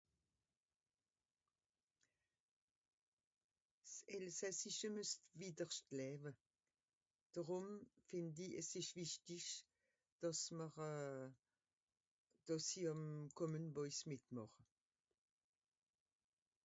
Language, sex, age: Swiss German, female, 60-69